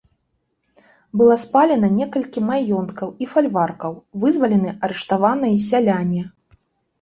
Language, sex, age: Belarusian, female, 40-49